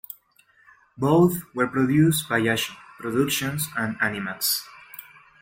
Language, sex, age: English, male, 19-29